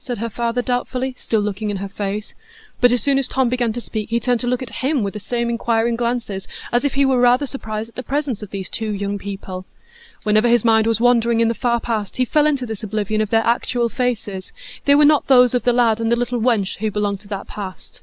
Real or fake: real